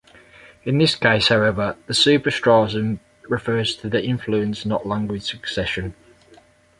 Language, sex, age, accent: English, male, 40-49, England English